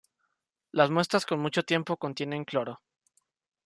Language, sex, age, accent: Spanish, male, under 19, México